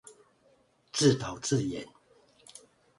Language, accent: Chinese, 出生地：宜蘭縣